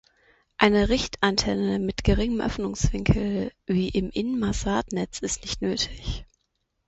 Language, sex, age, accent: German, female, 19-29, Deutschland Deutsch